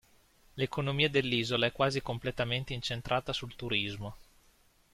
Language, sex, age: Italian, male, 30-39